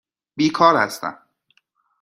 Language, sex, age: Persian, male, 30-39